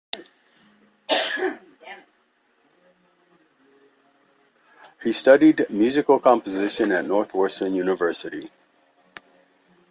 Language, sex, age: English, male, 60-69